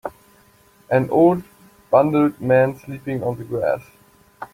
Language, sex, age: English, male, 30-39